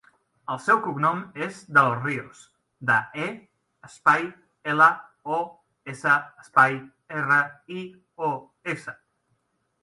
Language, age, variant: Catalan, 19-29, Central